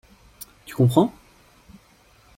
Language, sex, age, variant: French, male, 30-39, Français de métropole